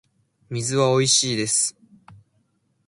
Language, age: Japanese, 19-29